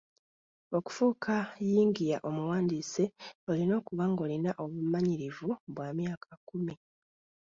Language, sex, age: Ganda, female, 30-39